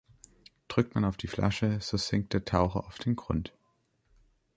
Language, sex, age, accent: German, male, under 19, Deutschland Deutsch